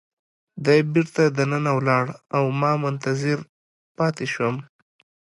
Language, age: Pashto, 19-29